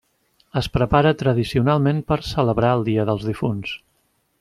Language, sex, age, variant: Catalan, male, 50-59, Central